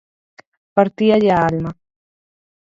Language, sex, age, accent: Galician, female, 30-39, Central (gheada)